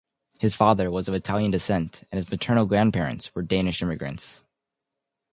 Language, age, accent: English, 19-29, United States English